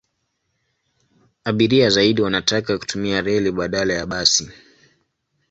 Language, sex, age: Swahili, male, 19-29